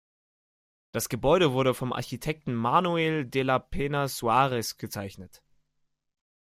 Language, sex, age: German, male, under 19